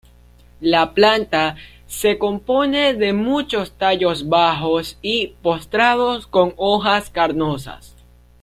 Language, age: Spanish, under 19